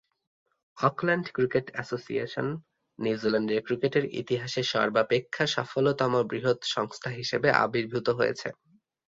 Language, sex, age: Bengali, male, 19-29